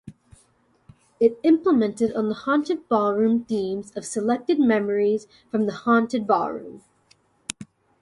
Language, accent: English, United States English